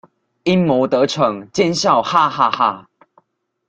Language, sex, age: Chinese, male, 19-29